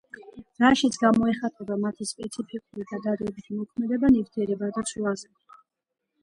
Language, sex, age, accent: Georgian, female, 40-49, ჩვეულებრივი